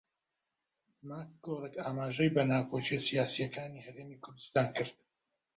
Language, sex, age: Central Kurdish, male, 30-39